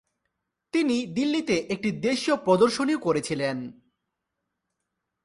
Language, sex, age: Bengali, male, 19-29